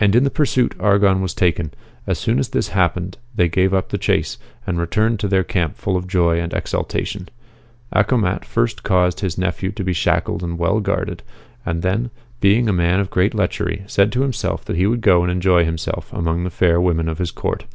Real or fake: real